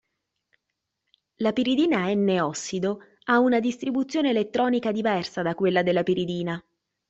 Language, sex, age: Italian, female, 30-39